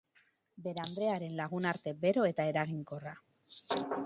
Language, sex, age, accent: Basque, female, 30-39, Mendebalekoa (Araba, Bizkaia, Gipuzkoako mendebaleko herri batzuk)